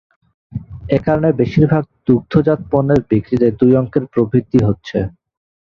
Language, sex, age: Bengali, male, 19-29